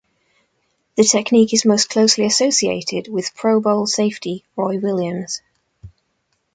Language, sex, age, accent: English, female, 19-29, England English